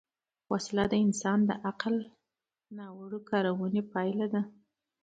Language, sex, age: Pashto, female, 30-39